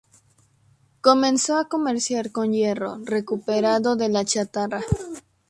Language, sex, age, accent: Spanish, female, 19-29, México